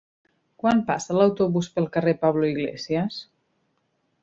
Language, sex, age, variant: Catalan, female, 30-39, Nord-Occidental